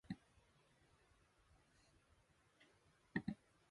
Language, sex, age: Cantonese, male, under 19